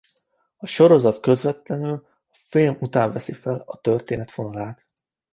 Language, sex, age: Hungarian, male, 19-29